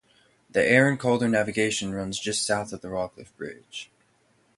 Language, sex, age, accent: English, male, 19-29, United States English